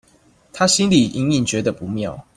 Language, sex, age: Chinese, male, 19-29